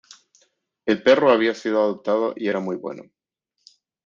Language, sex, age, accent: Spanish, male, 30-39, América central